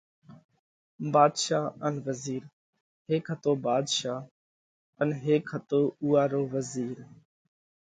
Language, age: Parkari Koli, 19-29